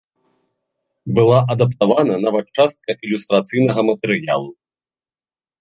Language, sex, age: Belarusian, male, 30-39